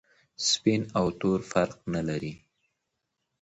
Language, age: Pashto, 30-39